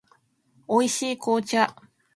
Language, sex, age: Japanese, female, 19-29